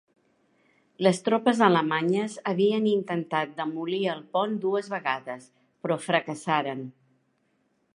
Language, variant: Catalan, Central